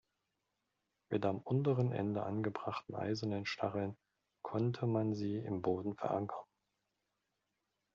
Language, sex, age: German, male, 50-59